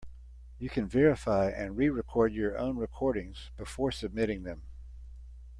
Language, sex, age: English, male, 70-79